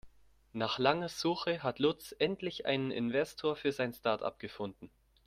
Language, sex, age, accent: German, male, under 19, Deutschland Deutsch